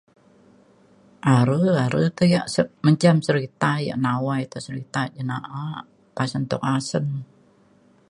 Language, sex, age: Mainstream Kenyah, female, 70-79